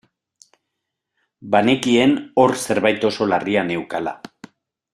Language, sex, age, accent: Basque, male, 40-49, Erdialdekoa edo Nafarra (Gipuzkoa, Nafarroa)